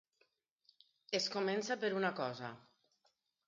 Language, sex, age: Catalan, female, 40-49